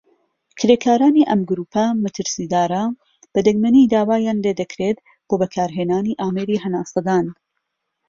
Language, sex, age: Central Kurdish, female, 30-39